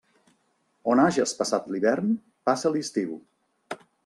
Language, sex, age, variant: Catalan, male, 50-59, Central